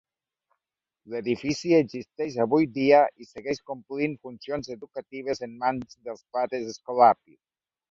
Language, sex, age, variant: Catalan, male, 40-49, Nord-Occidental